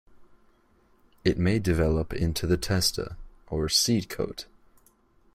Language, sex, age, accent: English, male, under 19, United States English